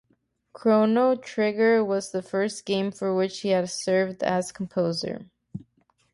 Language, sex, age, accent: English, female, 19-29, United States English